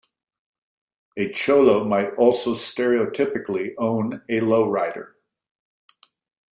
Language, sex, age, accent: English, male, 50-59, United States English